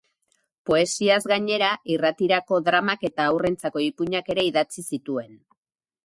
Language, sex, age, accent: Basque, female, 50-59, Erdialdekoa edo Nafarra (Gipuzkoa, Nafarroa)